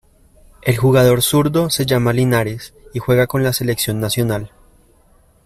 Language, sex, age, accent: Spanish, male, 19-29, Andino-Pacífico: Colombia, Perú, Ecuador, oeste de Bolivia y Venezuela andina